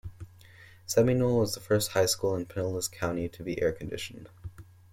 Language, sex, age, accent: English, male, 19-29, United States English